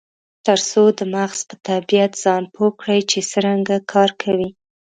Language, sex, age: Pashto, female, 19-29